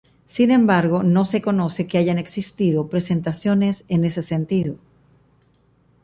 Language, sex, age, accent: Spanish, female, 60-69, Caribe: Cuba, Venezuela, Puerto Rico, República Dominicana, Panamá, Colombia caribeña, México caribeño, Costa del golfo de México